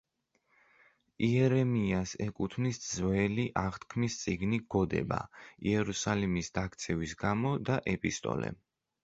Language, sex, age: Georgian, male, under 19